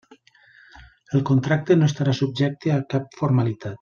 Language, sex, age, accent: Catalan, male, 40-49, valencià